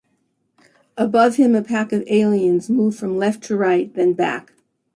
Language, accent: English, United States English